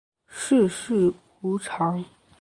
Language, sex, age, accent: Chinese, male, under 19, 出生地：江西省